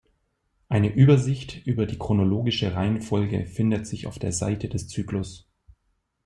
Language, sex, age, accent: German, male, 30-39, Deutschland Deutsch